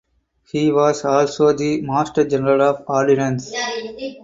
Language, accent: English, India and South Asia (India, Pakistan, Sri Lanka)